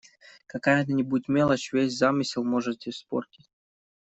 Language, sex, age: Russian, male, 19-29